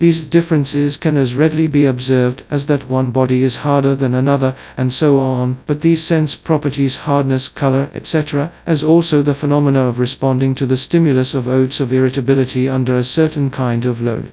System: TTS, FastPitch